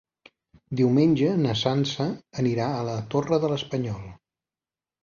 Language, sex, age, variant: Catalan, male, 40-49, Central